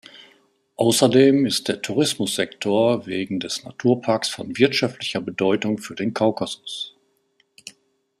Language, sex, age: German, male, 60-69